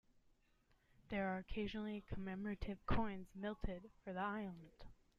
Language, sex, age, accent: English, female, 19-29, United States English